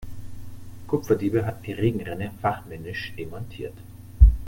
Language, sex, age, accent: German, male, 40-49, Deutschland Deutsch